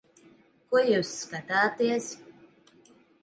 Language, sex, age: Latvian, female, 30-39